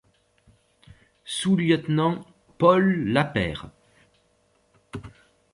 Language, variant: French, Français de métropole